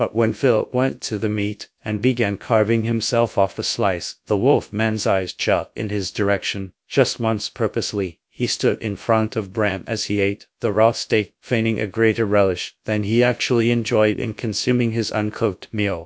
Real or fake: fake